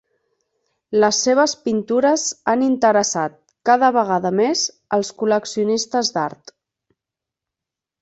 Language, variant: Catalan, Central